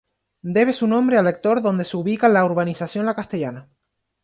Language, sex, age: Spanish, male, 19-29